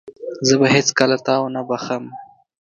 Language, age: Pashto, 19-29